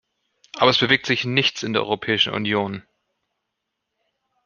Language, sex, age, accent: German, male, 40-49, Deutschland Deutsch